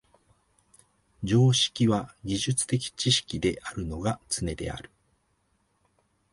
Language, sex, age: Japanese, male, 50-59